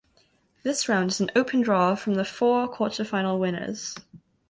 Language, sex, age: English, female, under 19